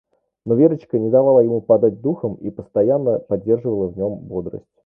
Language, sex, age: Russian, male, 19-29